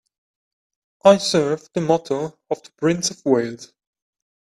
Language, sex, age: English, male, 19-29